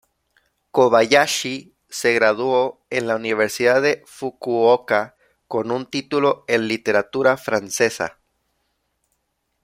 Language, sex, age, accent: Spanish, male, 19-29, México